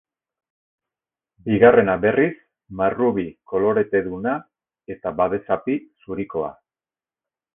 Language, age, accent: Basque, 60-69, Mendebalekoa (Araba, Bizkaia, Gipuzkoako mendebaleko herri batzuk)